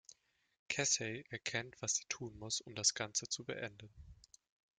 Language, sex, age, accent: German, male, 19-29, Deutschland Deutsch